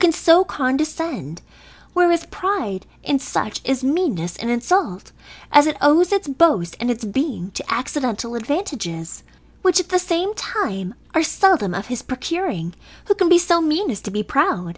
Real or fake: real